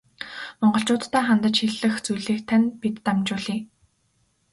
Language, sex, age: Mongolian, female, 19-29